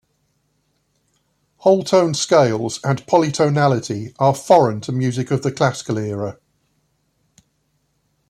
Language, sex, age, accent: English, male, 60-69, England English